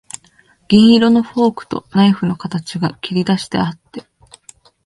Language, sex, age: Japanese, female, 19-29